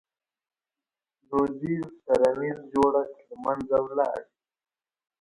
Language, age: Pashto, 19-29